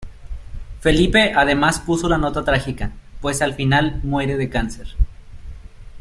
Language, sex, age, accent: Spanish, male, 19-29, México